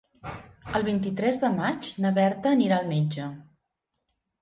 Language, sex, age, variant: Catalan, female, 50-59, Central